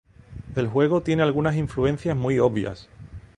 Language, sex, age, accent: Spanish, male, 40-49, España: Sur peninsular (Andalucia, Extremadura, Murcia)